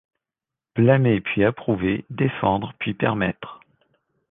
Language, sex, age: French, male, 30-39